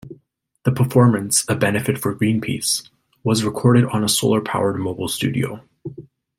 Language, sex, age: English, male, 19-29